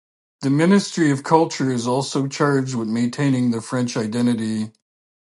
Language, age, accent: English, 50-59, Canadian English